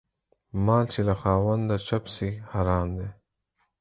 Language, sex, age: Pashto, male, 40-49